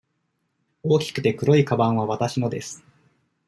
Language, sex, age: Japanese, male, 19-29